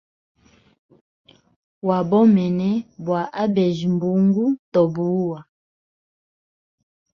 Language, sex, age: Hemba, female, 30-39